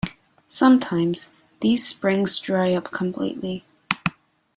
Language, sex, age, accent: English, female, under 19, England English